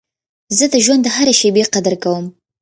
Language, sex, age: Pashto, female, 19-29